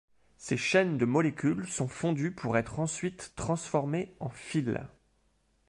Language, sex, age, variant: French, male, 30-39, Français de métropole